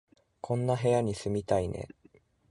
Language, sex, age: Japanese, male, 19-29